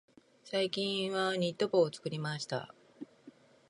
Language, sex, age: Japanese, female, 50-59